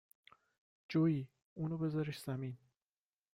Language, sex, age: Persian, male, 30-39